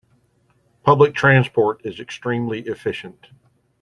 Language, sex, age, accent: English, male, 40-49, United States English